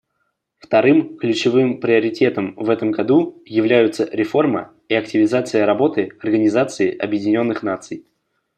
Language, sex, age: Russian, male, under 19